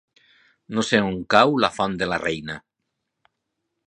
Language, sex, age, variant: Catalan, male, 50-59, Septentrional